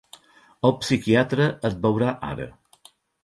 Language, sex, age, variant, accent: Catalan, male, 60-69, Central, central